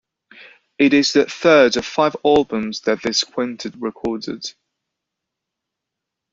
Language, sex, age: English, male, 30-39